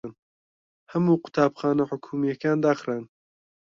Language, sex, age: Central Kurdish, male, 19-29